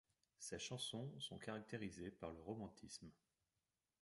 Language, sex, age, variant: French, male, 40-49, Français de métropole